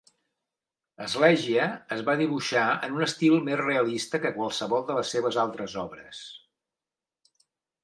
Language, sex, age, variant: Catalan, male, 60-69, Central